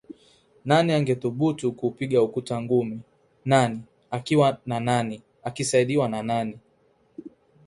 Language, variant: Swahili, Kiswahili Sanifu (EA)